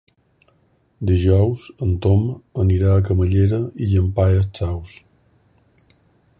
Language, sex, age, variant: Catalan, male, 50-59, Balear